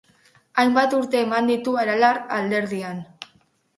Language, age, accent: Basque, under 19, Mendebalekoa (Araba, Bizkaia, Gipuzkoako mendebaleko herri batzuk)